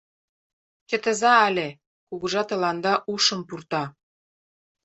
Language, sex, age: Mari, female, 40-49